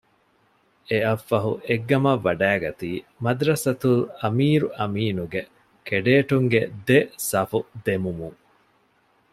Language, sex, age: Divehi, male, 30-39